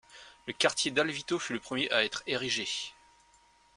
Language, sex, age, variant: French, male, 30-39, Français de métropole